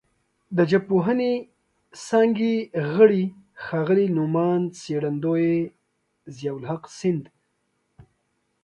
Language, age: Pashto, 30-39